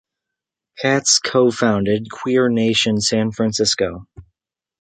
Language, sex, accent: English, male, United States English